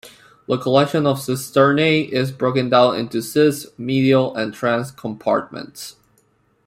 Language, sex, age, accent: English, male, 19-29, United States English